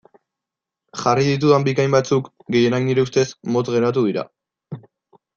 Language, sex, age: Basque, male, 19-29